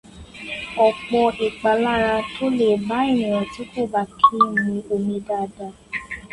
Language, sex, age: Yoruba, female, 19-29